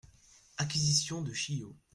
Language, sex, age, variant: French, male, under 19, Français de métropole